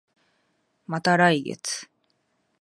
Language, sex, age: Japanese, female, 19-29